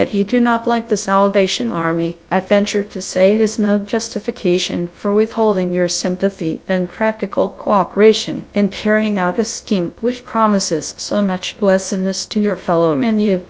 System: TTS, GlowTTS